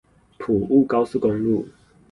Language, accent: Chinese, 出生地：新北市